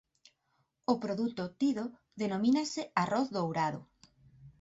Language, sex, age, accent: Galician, female, 19-29, Oriental (común en zona oriental); Normativo (estándar)